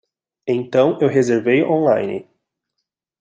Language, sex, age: Portuguese, male, 19-29